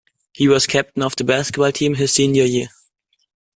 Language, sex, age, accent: English, male, under 19, United States English